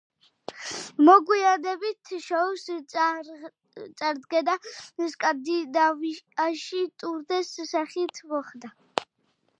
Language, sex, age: Georgian, female, 19-29